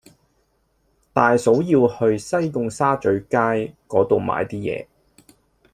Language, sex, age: Cantonese, male, 30-39